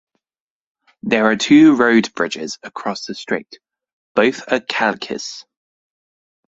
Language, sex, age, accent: English, male, 19-29, England English